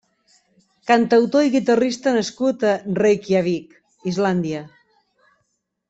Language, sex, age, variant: Catalan, female, 50-59, Central